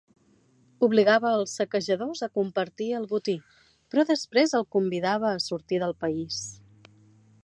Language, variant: Catalan, Central